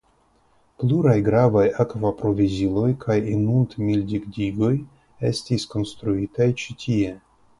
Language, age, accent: Esperanto, 30-39, Internacia